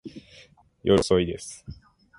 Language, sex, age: Japanese, male, 19-29